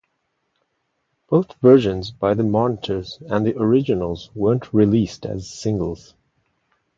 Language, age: English, 40-49